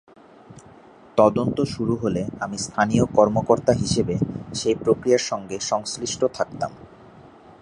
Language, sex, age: Bengali, male, 19-29